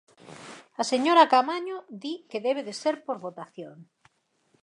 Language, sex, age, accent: Galician, female, 50-59, Normativo (estándar)